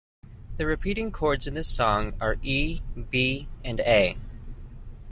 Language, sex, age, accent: English, male, 19-29, United States English